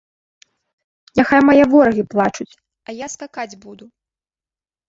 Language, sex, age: Belarusian, female, 19-29